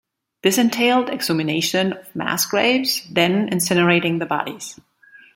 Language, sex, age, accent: English, female, 40-49, United States English